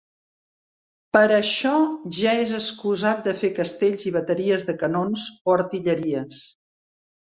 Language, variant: Catalan, Central